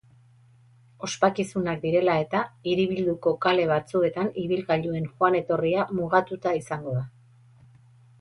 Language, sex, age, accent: Basque, female, 40-49, Erdialdekoa edo Nafarra (Gipuzkoa, Nafarroa)